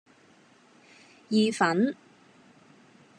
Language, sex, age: Cantonese, female, 30-39